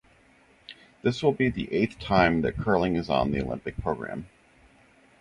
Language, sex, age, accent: English, female, 30-39, United States English